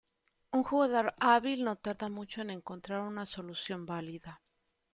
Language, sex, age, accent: Spanish, female, 40-49, México